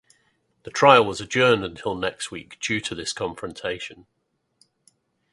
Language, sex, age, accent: English, male, 50-59, England English